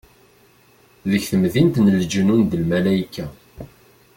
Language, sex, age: Kabyle, male, 30-39